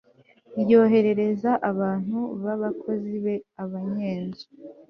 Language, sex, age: Kinyarwanda, female, 19-29